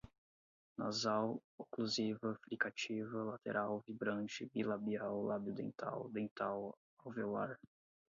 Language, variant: Portuguese, Portuguese (Brasil)